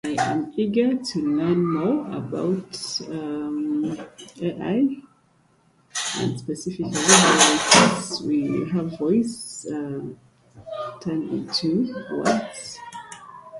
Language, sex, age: English, female, 30-39